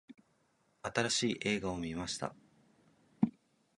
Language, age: Japanese, 19-29